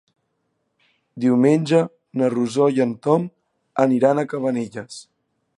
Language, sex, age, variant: Catalan, male, 19-29, Central